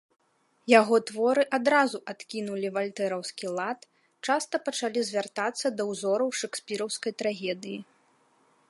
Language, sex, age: Belarusian, female, 30-39